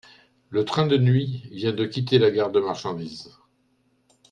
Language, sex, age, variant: French, male, 60-69, Français de métropole